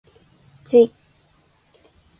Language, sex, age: Japanese, female, 19-29